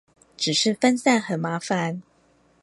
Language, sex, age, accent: Chinese, female, 40-49, 出生地：臺北市